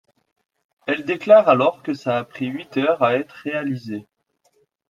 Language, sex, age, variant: French, male, 19-29, Français de métropole